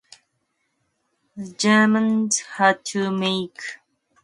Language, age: English, 19-29